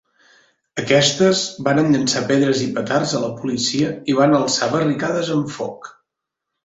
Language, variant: Catalan, Septentrional